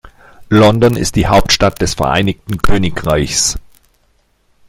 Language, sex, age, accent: German, male, 50-59, Deutschland Deutsch